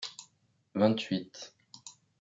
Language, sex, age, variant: French, male, under 19, Français de métropole